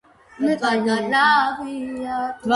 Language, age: Georgian, under 19